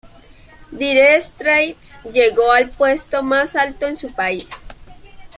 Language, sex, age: Spanish, female, 19-29